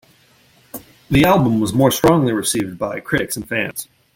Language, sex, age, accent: English, male, 19-29, United States English